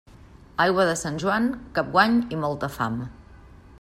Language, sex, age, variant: Catalan, female, 50-59, Central